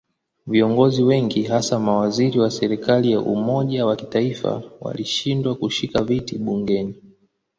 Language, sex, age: Swahili, male, 19-29